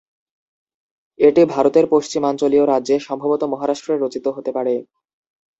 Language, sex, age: Bengali, male, 19-29